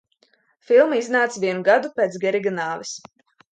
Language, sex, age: Latvian, female, under 19